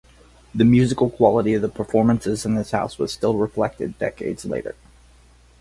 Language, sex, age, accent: English, male, 30-39, United States English